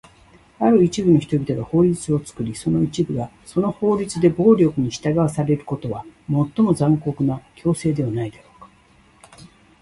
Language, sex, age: Japanese, female, 60-69